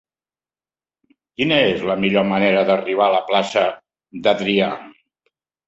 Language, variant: Catalan, Central